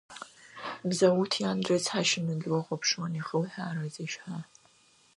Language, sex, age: Abkhazian, female, under 19